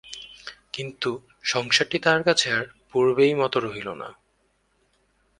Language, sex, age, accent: Bengali, male, 19-29, শুদ্ধ